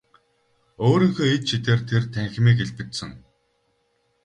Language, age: Mongolian, 19-29